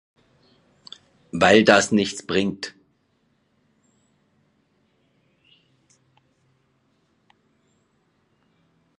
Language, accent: German, Österreichisches Deutsch